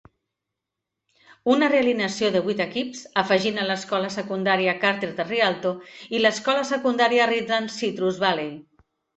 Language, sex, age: Catalan, female, 50-59